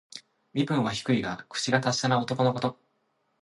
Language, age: Japanese, 19-29